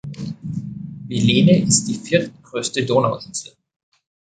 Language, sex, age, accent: German, male, 30-39, Österreichisches Deutsch